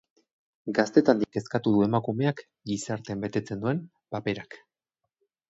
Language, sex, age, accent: Basque, male, 30-39, Erdialdekoa edo Nafarra (Gipuzkoa, Nafarroa)